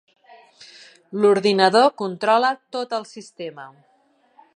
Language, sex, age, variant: Catalan, female, 40-49, Central